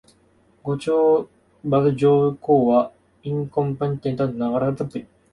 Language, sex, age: Japanese, male, 19-29